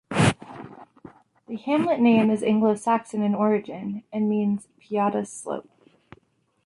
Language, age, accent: English, 30-39, United States English